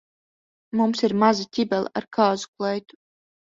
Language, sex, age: Latvian, female, 30-39